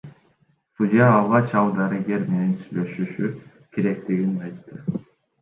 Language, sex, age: Kyrgyz, male, 19-29